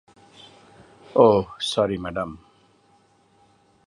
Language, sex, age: Bengali, male, 40-49